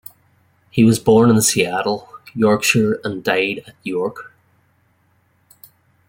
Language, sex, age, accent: English, male, 30-39, Irish English